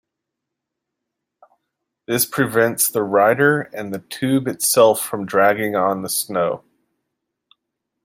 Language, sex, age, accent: English, male, 40-49, United States English